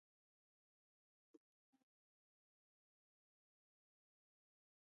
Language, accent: English, Canadian English